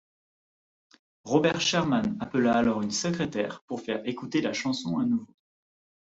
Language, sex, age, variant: French, male, 19-29, Français de métropole